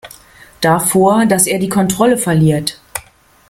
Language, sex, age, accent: German, female, 50-59, Deutschland Deutsch